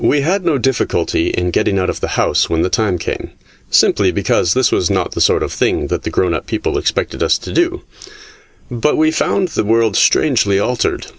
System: none